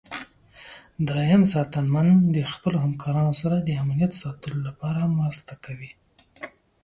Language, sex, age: Pashto, male, 19-29